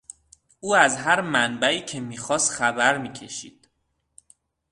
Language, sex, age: Persian, male, 19-29